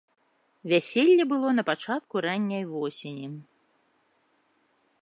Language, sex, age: Belarusian, female, 30-39